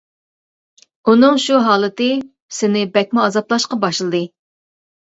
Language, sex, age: Uyghur, female, 40-49